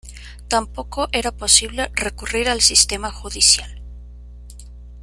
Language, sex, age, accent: Spanish, female, 30-39, México